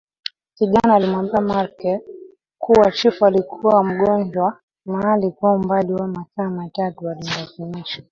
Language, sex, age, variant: Swahili, female, 19-29, Kiswahili cha Bara ya Kenya